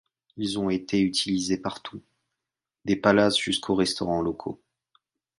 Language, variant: French, Français de métropole